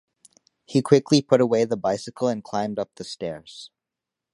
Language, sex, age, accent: English, male, under 19, United States English